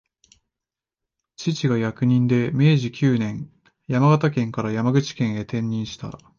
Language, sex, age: Japanese, male, 19-29